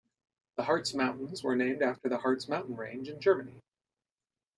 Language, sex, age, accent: English, male, 30-39, United States English